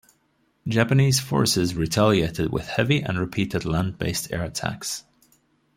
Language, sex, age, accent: English, male, 30-39, United States English